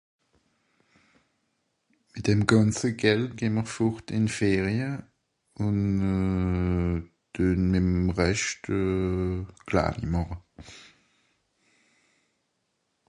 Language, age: Swiss German, 40-49